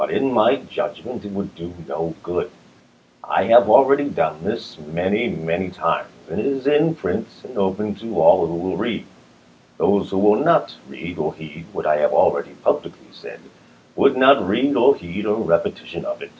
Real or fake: real